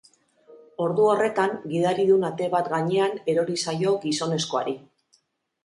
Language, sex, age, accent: Basque, female, 50-59, Mendebalekoa (Araba, Bizkaia, Gipuzkoako mendebaleko herri batzuk)